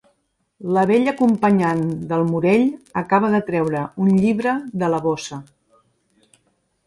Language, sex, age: Catalan, female, 40-49